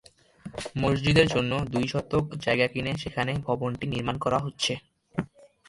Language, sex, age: Bengali, male, under 19